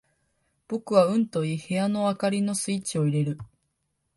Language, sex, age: Japanese, female, under 19